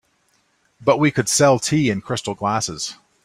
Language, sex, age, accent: English, male, 50-59, United States English